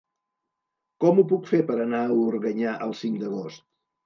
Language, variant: Catalan, Septentrional